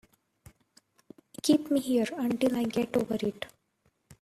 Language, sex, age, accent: English, female, 19-29, India and South Asia (India, Pakistan, Sri Lanka)